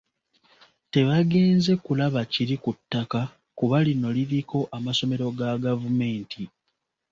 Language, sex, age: Ganda, male, 19-29